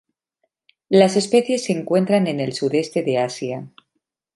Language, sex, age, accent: Spanish, female, 40-49, España: Norte peninsular (Asturias, Castilla y León, Cantabria, País Vasco, Navarra, Aragón, La Rioja, Guadalajara, Cuenca)